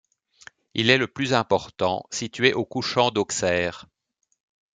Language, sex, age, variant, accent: French, male, 40-49, Français d'Europe, Français de Belgique